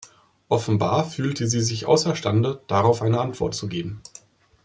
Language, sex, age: German, male, 30-39